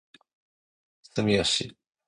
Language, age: Japanese, 30-39